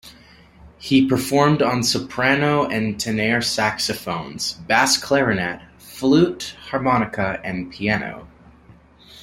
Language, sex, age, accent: English, male, under 19, United States English